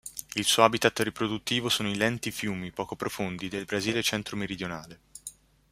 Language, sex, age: Italian, male, under 19